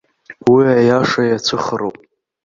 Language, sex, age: Abkhazian, male, under 19